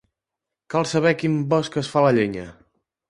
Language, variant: Catalan, Central